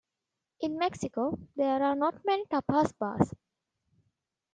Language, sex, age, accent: English, female, 19-29, India and South Asia (India, Pakistan, Sri Lanka)